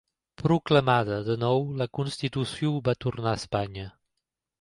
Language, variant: Catalan, Septentrional